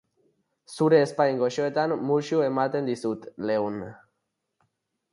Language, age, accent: Basque, 19-29, Erdialdekoa edo Nafarra (Gipuzkoa, Nafarroa)